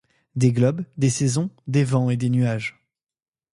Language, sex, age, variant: French, male, 19-29, Français de métropole